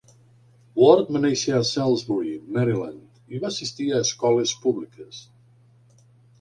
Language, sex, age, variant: Catalan, male, 50-59, Nord-Occidental